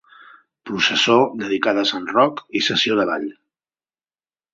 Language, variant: Catalan, Central